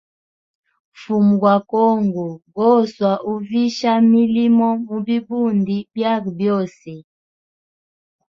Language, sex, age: Hemba, female, 30-39